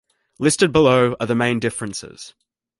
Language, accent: English, Australian English